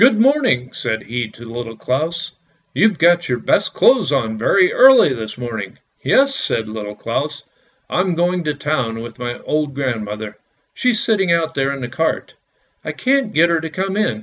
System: none